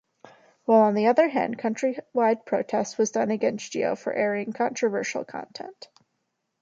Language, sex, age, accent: English, female, 19-29, United States English